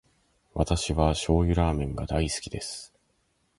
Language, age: Japanese, 19-29